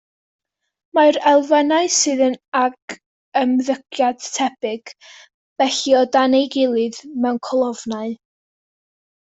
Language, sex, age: Welsh, female, under 19